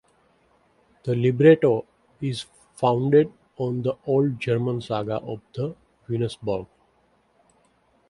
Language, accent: English, India and South Asia (India, Pakistan, Sri Lanka)